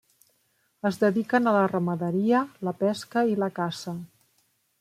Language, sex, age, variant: Catalan, female, 50-59, Central